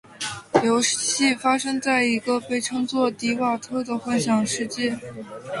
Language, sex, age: Chinese, female, 19-29